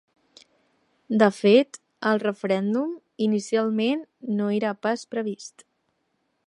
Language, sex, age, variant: Catalan, female, 19-29, Central